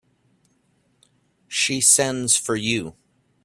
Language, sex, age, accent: English, male, 30-39, United States English